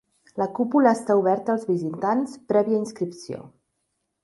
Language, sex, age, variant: Catalan, female, 40-49, Central